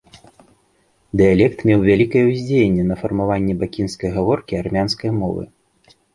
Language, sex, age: Belarusian, male, 30-39